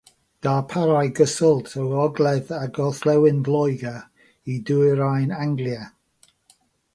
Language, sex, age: Welsh, male, 60-69